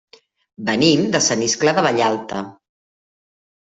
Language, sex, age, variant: Catalan, female, 50-59, Central